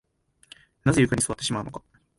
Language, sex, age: Japanese, male, 19-29